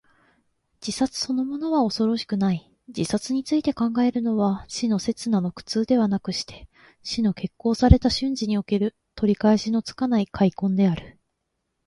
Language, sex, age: Japanese, female, 19-29